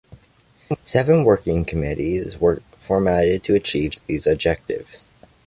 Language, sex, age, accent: English, male, under 19, United States English